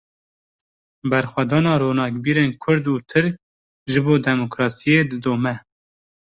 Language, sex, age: Kurdish, male, 19-29